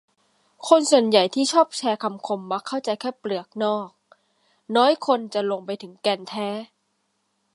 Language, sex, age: Thai, female, 19-29